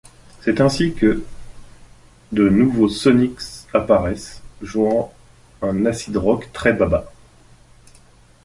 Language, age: French, 40-49